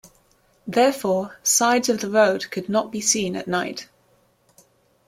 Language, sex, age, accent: English, female, 30-39, England English